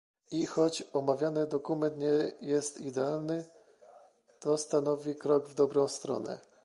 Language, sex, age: Polish, male, 30-39